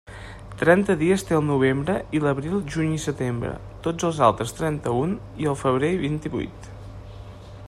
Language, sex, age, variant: Catalan, male, 30-39, Nord-Occidental